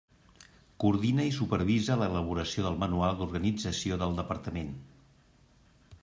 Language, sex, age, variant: Catalan, male, 50-59, Central